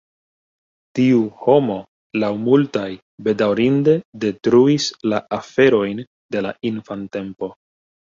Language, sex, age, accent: Esperanto, male, 30-39, Internacia